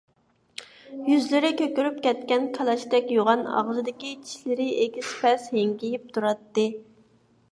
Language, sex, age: Uyghur, female, 19-29